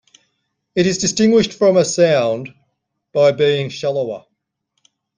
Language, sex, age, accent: English, male, 40-49, Australian English